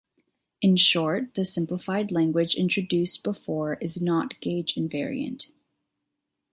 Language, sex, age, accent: English, female, 19-29, United States English